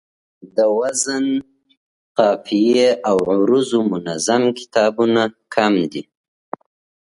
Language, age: Pashto, 19-29